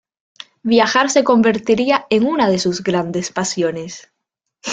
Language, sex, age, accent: Spanish, female, 19-29, España: Norte peninsular (Asturias, Castilla y León, Cantabria, País Vasco, Navarra, Aragón, La Rioja, Guadalajara, Cuenca)